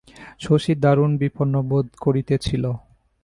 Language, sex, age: Bengali, male, 19-29